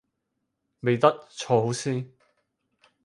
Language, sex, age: Cantonese, male, 30-39